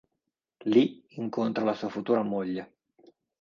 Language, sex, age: Italian, male, 30-39